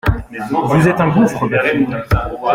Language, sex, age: French, male, 19-29